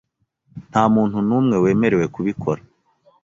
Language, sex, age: Kinyarwanda, male, 19-29